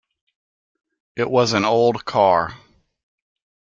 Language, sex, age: English, male, 40-49